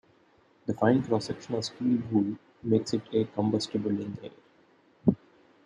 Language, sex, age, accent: English, male, 19-29, India and South Asia (India, Pakistan, Sri Lanka)